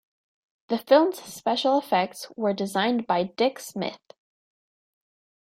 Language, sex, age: English, female, 19-29